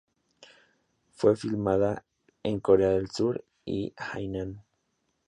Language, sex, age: Spanish, male, 19-29